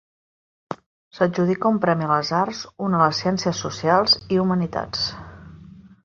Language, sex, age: Catalan, female, 40-49